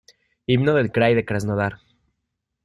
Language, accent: Spanish, México